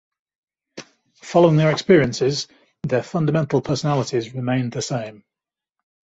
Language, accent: English, England English